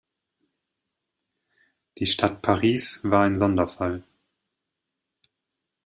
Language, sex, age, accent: German, male, 30-39, Deutschland Deutsch